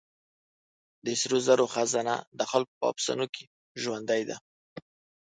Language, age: Pashto, 19-29